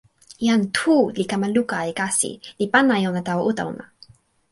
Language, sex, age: Toki Pona, female, 19-29